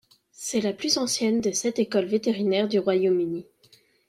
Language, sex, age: French, female, 30-39